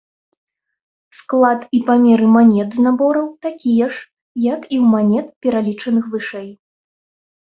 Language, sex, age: Belarusian, female, 30-39